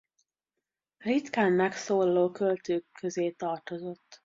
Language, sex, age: Hungarian, female, 19-29